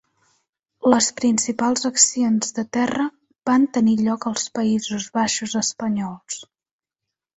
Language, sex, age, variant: Catalan, female, under 19, Central